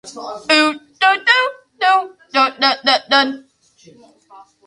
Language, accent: English, Hong Kong English